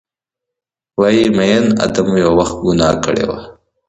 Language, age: Pashto, 19-29